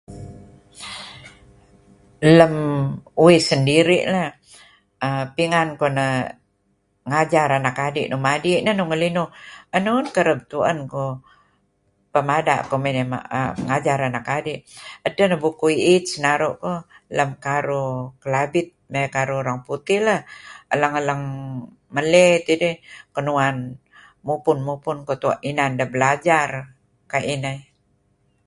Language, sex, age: Kelabit, female, 70-79